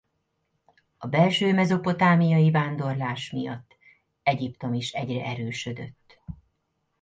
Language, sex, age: Hungarian, female, 40-49